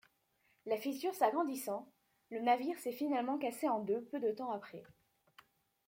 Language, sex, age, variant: French, female, under 19, Français de métropole